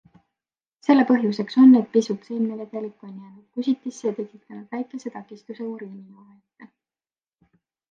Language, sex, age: Estonian, female, 19-29